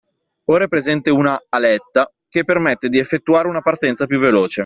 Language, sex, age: Italian, male, 19-29